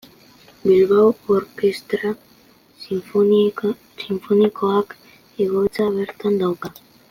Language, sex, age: Basque, male, under 19